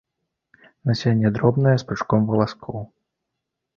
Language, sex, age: Belarusian, male, 30-39